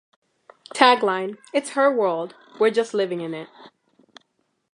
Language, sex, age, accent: English, female, under 19, United States English